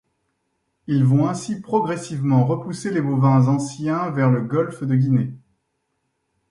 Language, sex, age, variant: French, male, 30-39, Français de métropole